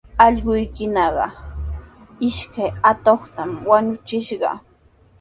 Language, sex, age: Sihuas Ancash Quechua, female, 19-29